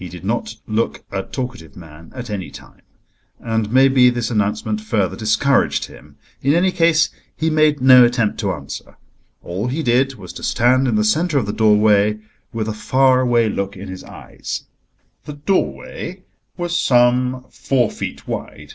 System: none